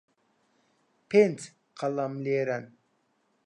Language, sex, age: Central Kurdish, male, 19-29